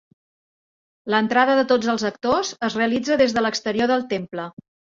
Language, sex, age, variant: Catalan, female, 50-59, Central